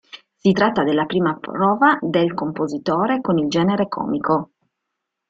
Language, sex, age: Italian, female, 40-49